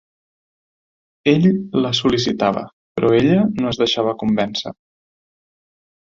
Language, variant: Catalan, Central